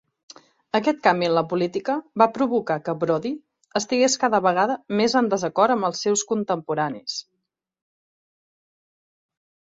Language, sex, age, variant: Catalan, female, 30-39, Central